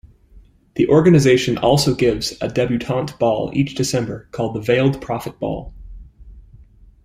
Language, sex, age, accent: English, male, 19-29, United States English